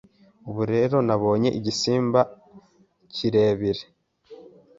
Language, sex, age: Kinyarwanda, male, 19-29